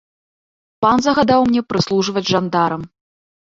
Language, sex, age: Belarusian, female, 30-39